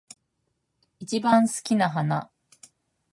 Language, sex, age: Japanese, female, 40-49